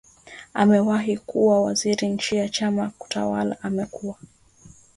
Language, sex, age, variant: Swahili, female, 19-29, Kiswahili Sanifu (EA)